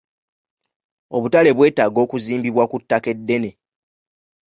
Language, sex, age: Ganda, male, 19-29